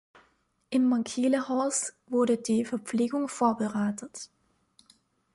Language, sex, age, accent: German, female, 19-29, Österreichisches Deutsch